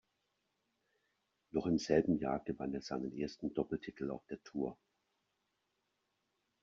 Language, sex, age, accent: German, male, 50-59, Deutschland Deutsch